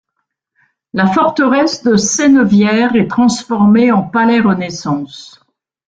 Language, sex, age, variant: French, female, 60-69, Français de métropole